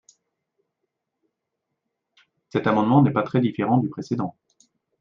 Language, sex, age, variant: French, male, 40-49, Français de métropole